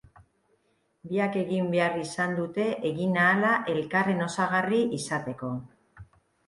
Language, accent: Basque, Mendebalekoa (Araba, Bizkaia, Gipuzkoako mendebaleko herri batzuk)